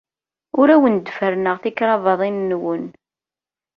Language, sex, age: Kabyle, female, 30-39